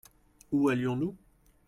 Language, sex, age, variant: French, male, 30-39, Français de métropole